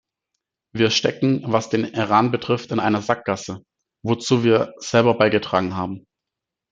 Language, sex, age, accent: German, male, 19-29, Deutschland Deutsch